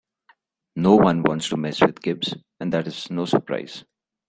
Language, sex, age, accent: English, male, 30-39, India and South Asia (India, Pakistan, Sri Lanka)